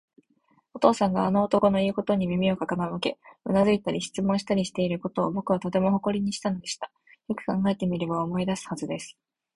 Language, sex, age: Japanese, female, 19-29